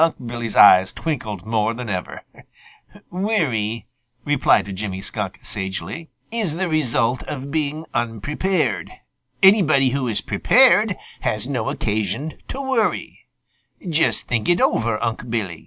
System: none